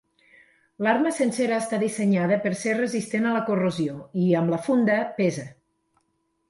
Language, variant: Catalan, Nord-Occidental